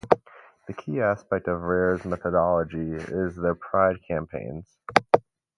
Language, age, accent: English, 19-29, United States English